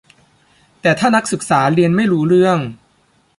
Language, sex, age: Thai, male, under 19